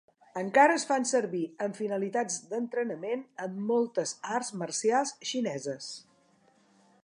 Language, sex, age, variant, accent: Catalan, female, 60-69, Central, central